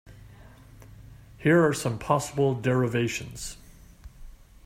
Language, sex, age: English, male, 60-69